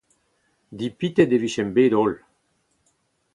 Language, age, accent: Breton, 70-79, Leoneg